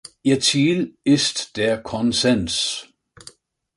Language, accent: German, Deutschland Deutsch